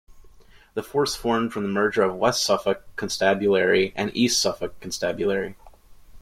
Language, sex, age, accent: English, male, 19-29, United States English